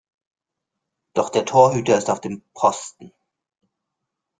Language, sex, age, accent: German, male, 50-59, Deutschland Deutsch